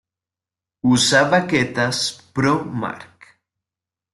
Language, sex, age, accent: Spanish, male, 19-29, México